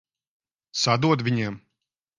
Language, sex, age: Latvian, male, 40-49